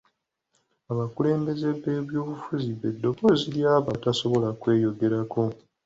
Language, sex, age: Ganda, male, 19-29